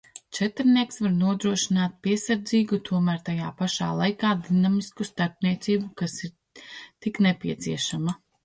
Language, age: Latvian, 30-39